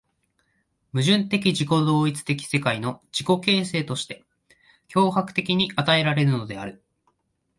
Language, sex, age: Japanese, male, 19-29